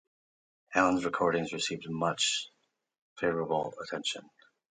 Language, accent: English, United States English